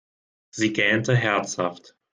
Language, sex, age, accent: German, male, 30-39, Deutschland Deutsch